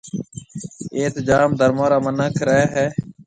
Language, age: Marwari (Pakistan), 40-49